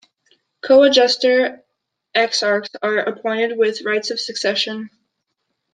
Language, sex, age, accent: English, male, 19-29, United States English